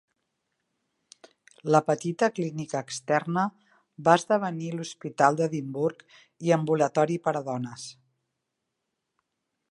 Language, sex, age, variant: Catalan, female, 50-59, Central